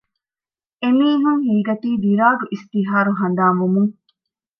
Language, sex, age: Divehi, female, 30-39